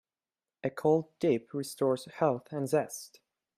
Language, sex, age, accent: English, male, 19-29, United States English